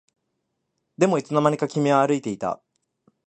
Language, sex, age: Japanese, male, 19-29